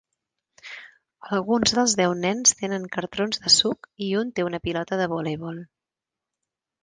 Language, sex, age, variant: Catalan, female, 40-49, Central